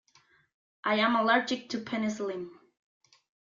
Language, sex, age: English, female, 19-29